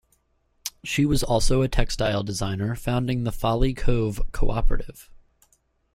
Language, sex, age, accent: English, male, 19-29, United States English